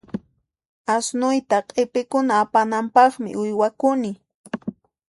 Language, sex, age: Puno Quechua, female, 30-39